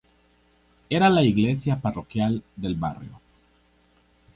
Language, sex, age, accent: Spanish, male, 19-29, América central